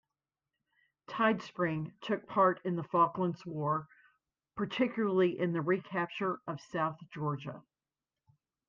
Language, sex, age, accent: English, female, 60-69, United States English